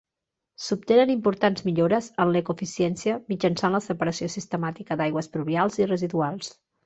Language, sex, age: Catalan, female, 40-49